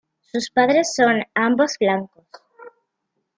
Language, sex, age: Spanish, female, 30-39